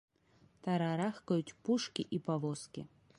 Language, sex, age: Belarusian, female, 30-39